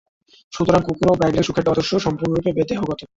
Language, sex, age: Bengali, male, 19-29